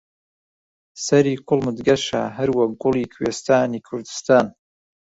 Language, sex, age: Central Kurdish, male, 30-39